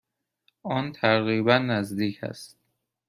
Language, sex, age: Persian, male, 30-39